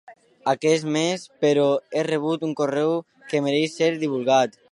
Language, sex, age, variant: Catalan, male, under 19, Alacantí